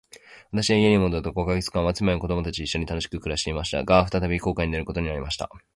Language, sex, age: Japanese, male, 19-29